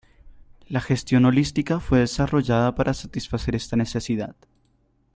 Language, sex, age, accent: Spanish, male, under 19, Andino-Pacífico: Colombia, Perú, Ecuador, oeste de Bolivia y Venezuela andina